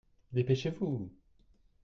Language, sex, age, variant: French, male, 30-39, Français de métropole